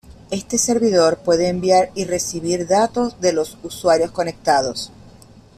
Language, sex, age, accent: Spanish, female, 40-49, Caribe: Cuba, Venezuela, Puerto Rico, República Dominicana, Panamá, Colombia caribeña, México caribeño, Costa del golfo de México